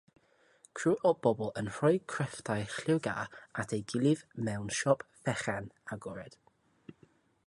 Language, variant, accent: Welsh, South-Eastern Welsh, Y Deyrnas Unedig Cymraeg